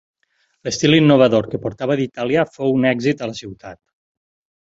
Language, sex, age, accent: Catalan, male, 50-59, valencià